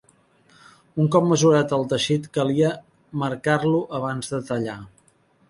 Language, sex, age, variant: Catalan, male, 50-59, Central